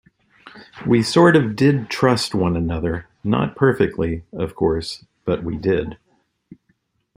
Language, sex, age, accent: English, male, 60-69, United States English